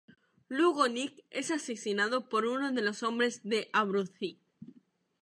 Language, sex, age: Spanish, female, 19-29